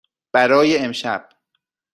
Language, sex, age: Persian, male, 30-39